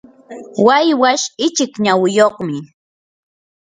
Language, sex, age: Yanahuanca Pasco Quechua, female, 19-29